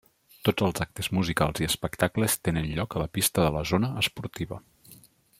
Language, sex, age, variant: Catalan, male, 40-49, Central